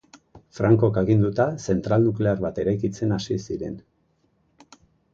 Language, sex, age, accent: Basque, male, 50-59, Erdialdekoa edo Nafarra (Gipuzkoa, Nafarroa)